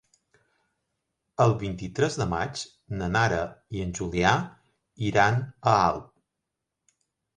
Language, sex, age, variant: Catalan, male, 50-59, Balear